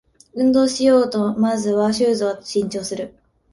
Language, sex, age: Japanese, female, 19-29